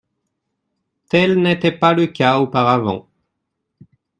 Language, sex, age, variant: French, male, 19-29, Français de métropole